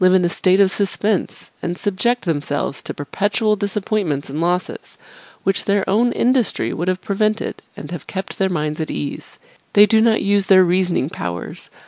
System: none